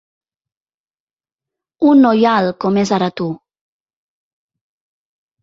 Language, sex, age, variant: Catalan, female, 40-49, Central